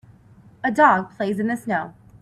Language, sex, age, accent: English, female, 30-39, United States English